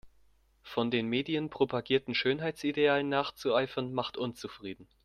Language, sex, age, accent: German, male, under 19, Deutschland Deutsch